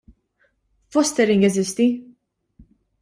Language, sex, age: Maltese, female, 19-29